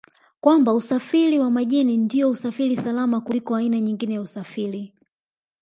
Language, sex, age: Swahili, male, 19-29